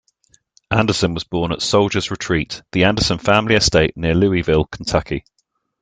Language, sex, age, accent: English, male, 40-49, England English